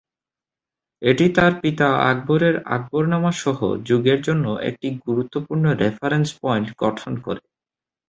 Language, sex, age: Bengali, male, under 19